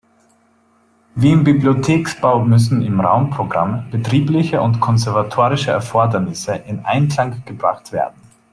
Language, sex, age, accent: German, male, 30-39, Österreichisches Deutsch